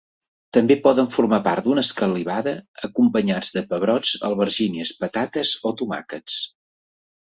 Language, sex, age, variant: Catalan, male, 50-59, Central